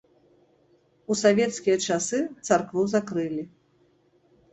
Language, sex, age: Belarusian, female, 50-59